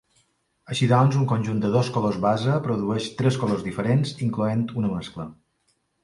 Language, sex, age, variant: Catalan, male, 50-59, Balear